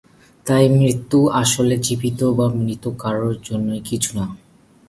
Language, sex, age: Bengali, male, under 19